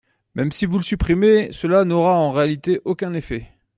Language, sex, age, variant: French, male, 40-49, Français de métropole